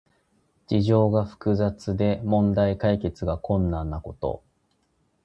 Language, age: Japanese, 19-29